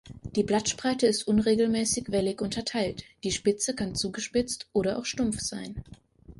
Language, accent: German, Deutschland Deutsch